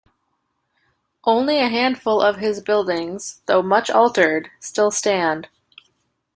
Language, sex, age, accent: English, female, 19-29, Canadian English